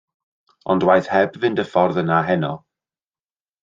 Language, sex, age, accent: Welsh, male, 40-49, Y Deyrnas Unedig Cymraeg